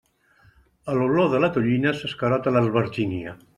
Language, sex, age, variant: Catalan, male, 60-69, Central